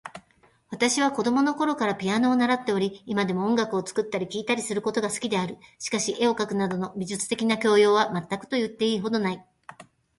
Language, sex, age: Japanese, female, 50-59